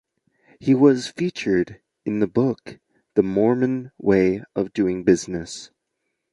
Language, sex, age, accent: English, male, under 19, United States English